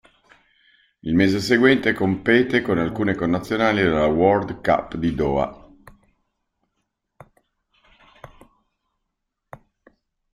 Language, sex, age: Italian, male, 50-59